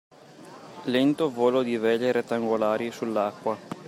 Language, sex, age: Italian, male, 30-39